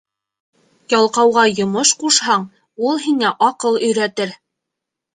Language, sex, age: Bashkir, female, 19-29